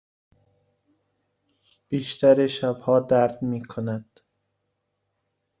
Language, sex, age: Persian, male, 19-29